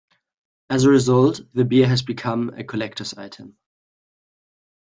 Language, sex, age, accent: English, male, 19-29, England English